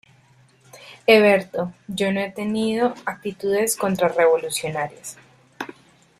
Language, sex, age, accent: Spanish, female, 30-39, Caribe: Cuba, Venezuela, Puerto Rico, República Dominicana, Panamá, Colombia caribeña, México caribeño, Costa del golfo de México